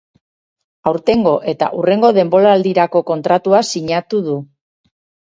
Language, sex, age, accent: Basque, female, 50-59, Erdialdekoa edo Nafarra (Gipuzkoa, Nafarroa)